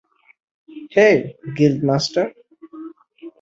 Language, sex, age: Bengali, male, 19-29